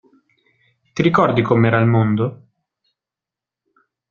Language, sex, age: Italian, male, 19-29